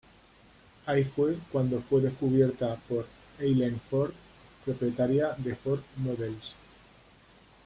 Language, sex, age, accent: Spanish, male, 40-49, España: Centro-Sur peninsular (Madrid, Toledo, Castilla-La Mancha)